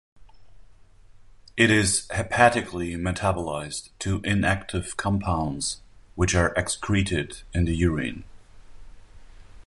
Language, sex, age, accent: English, male, 40-49, United States English